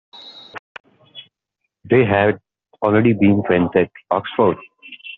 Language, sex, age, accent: English, male, 30-39, India and South Asia (India, Pakistan, Sri Lanka)